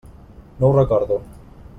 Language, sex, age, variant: Catalan, male, 30-39, Balear